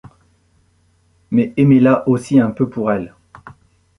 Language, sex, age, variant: French, male, 50-59, Français de métropole